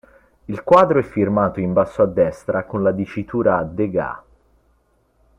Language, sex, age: Italian, male, 19-29